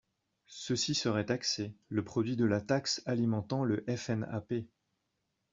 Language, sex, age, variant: French, male, 40-49, Français de métropole